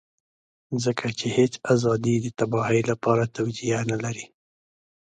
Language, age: Pashto, 19-29